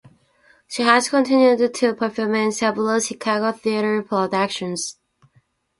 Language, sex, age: English, female, 19-29